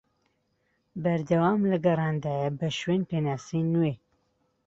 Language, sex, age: Central Kurdish, female, 30-39